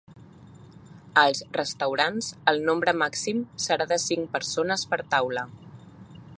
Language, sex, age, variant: Catalan, female, 30-39, Central